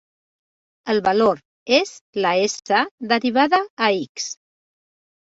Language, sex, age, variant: Catalan, female, 40-49, Central